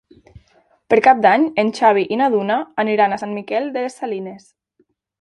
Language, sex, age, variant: Catalan, female, 19-29, Nord-Occidental